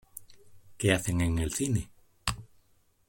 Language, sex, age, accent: Spanish, male, 50-59, España: Sur peninsular (Andalucia, Extremadura, Murcia)